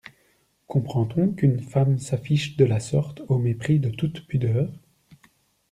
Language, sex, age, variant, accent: French, male, 30-39, Français d'Europe, Français de Belgique